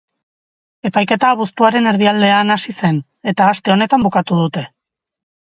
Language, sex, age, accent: Basque, female, 40-49, Erdialdekoa edo Nafarra (Gipuzkoa, Nafarroa)